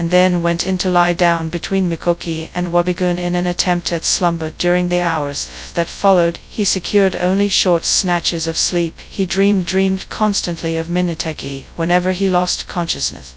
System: TTS, FastPitch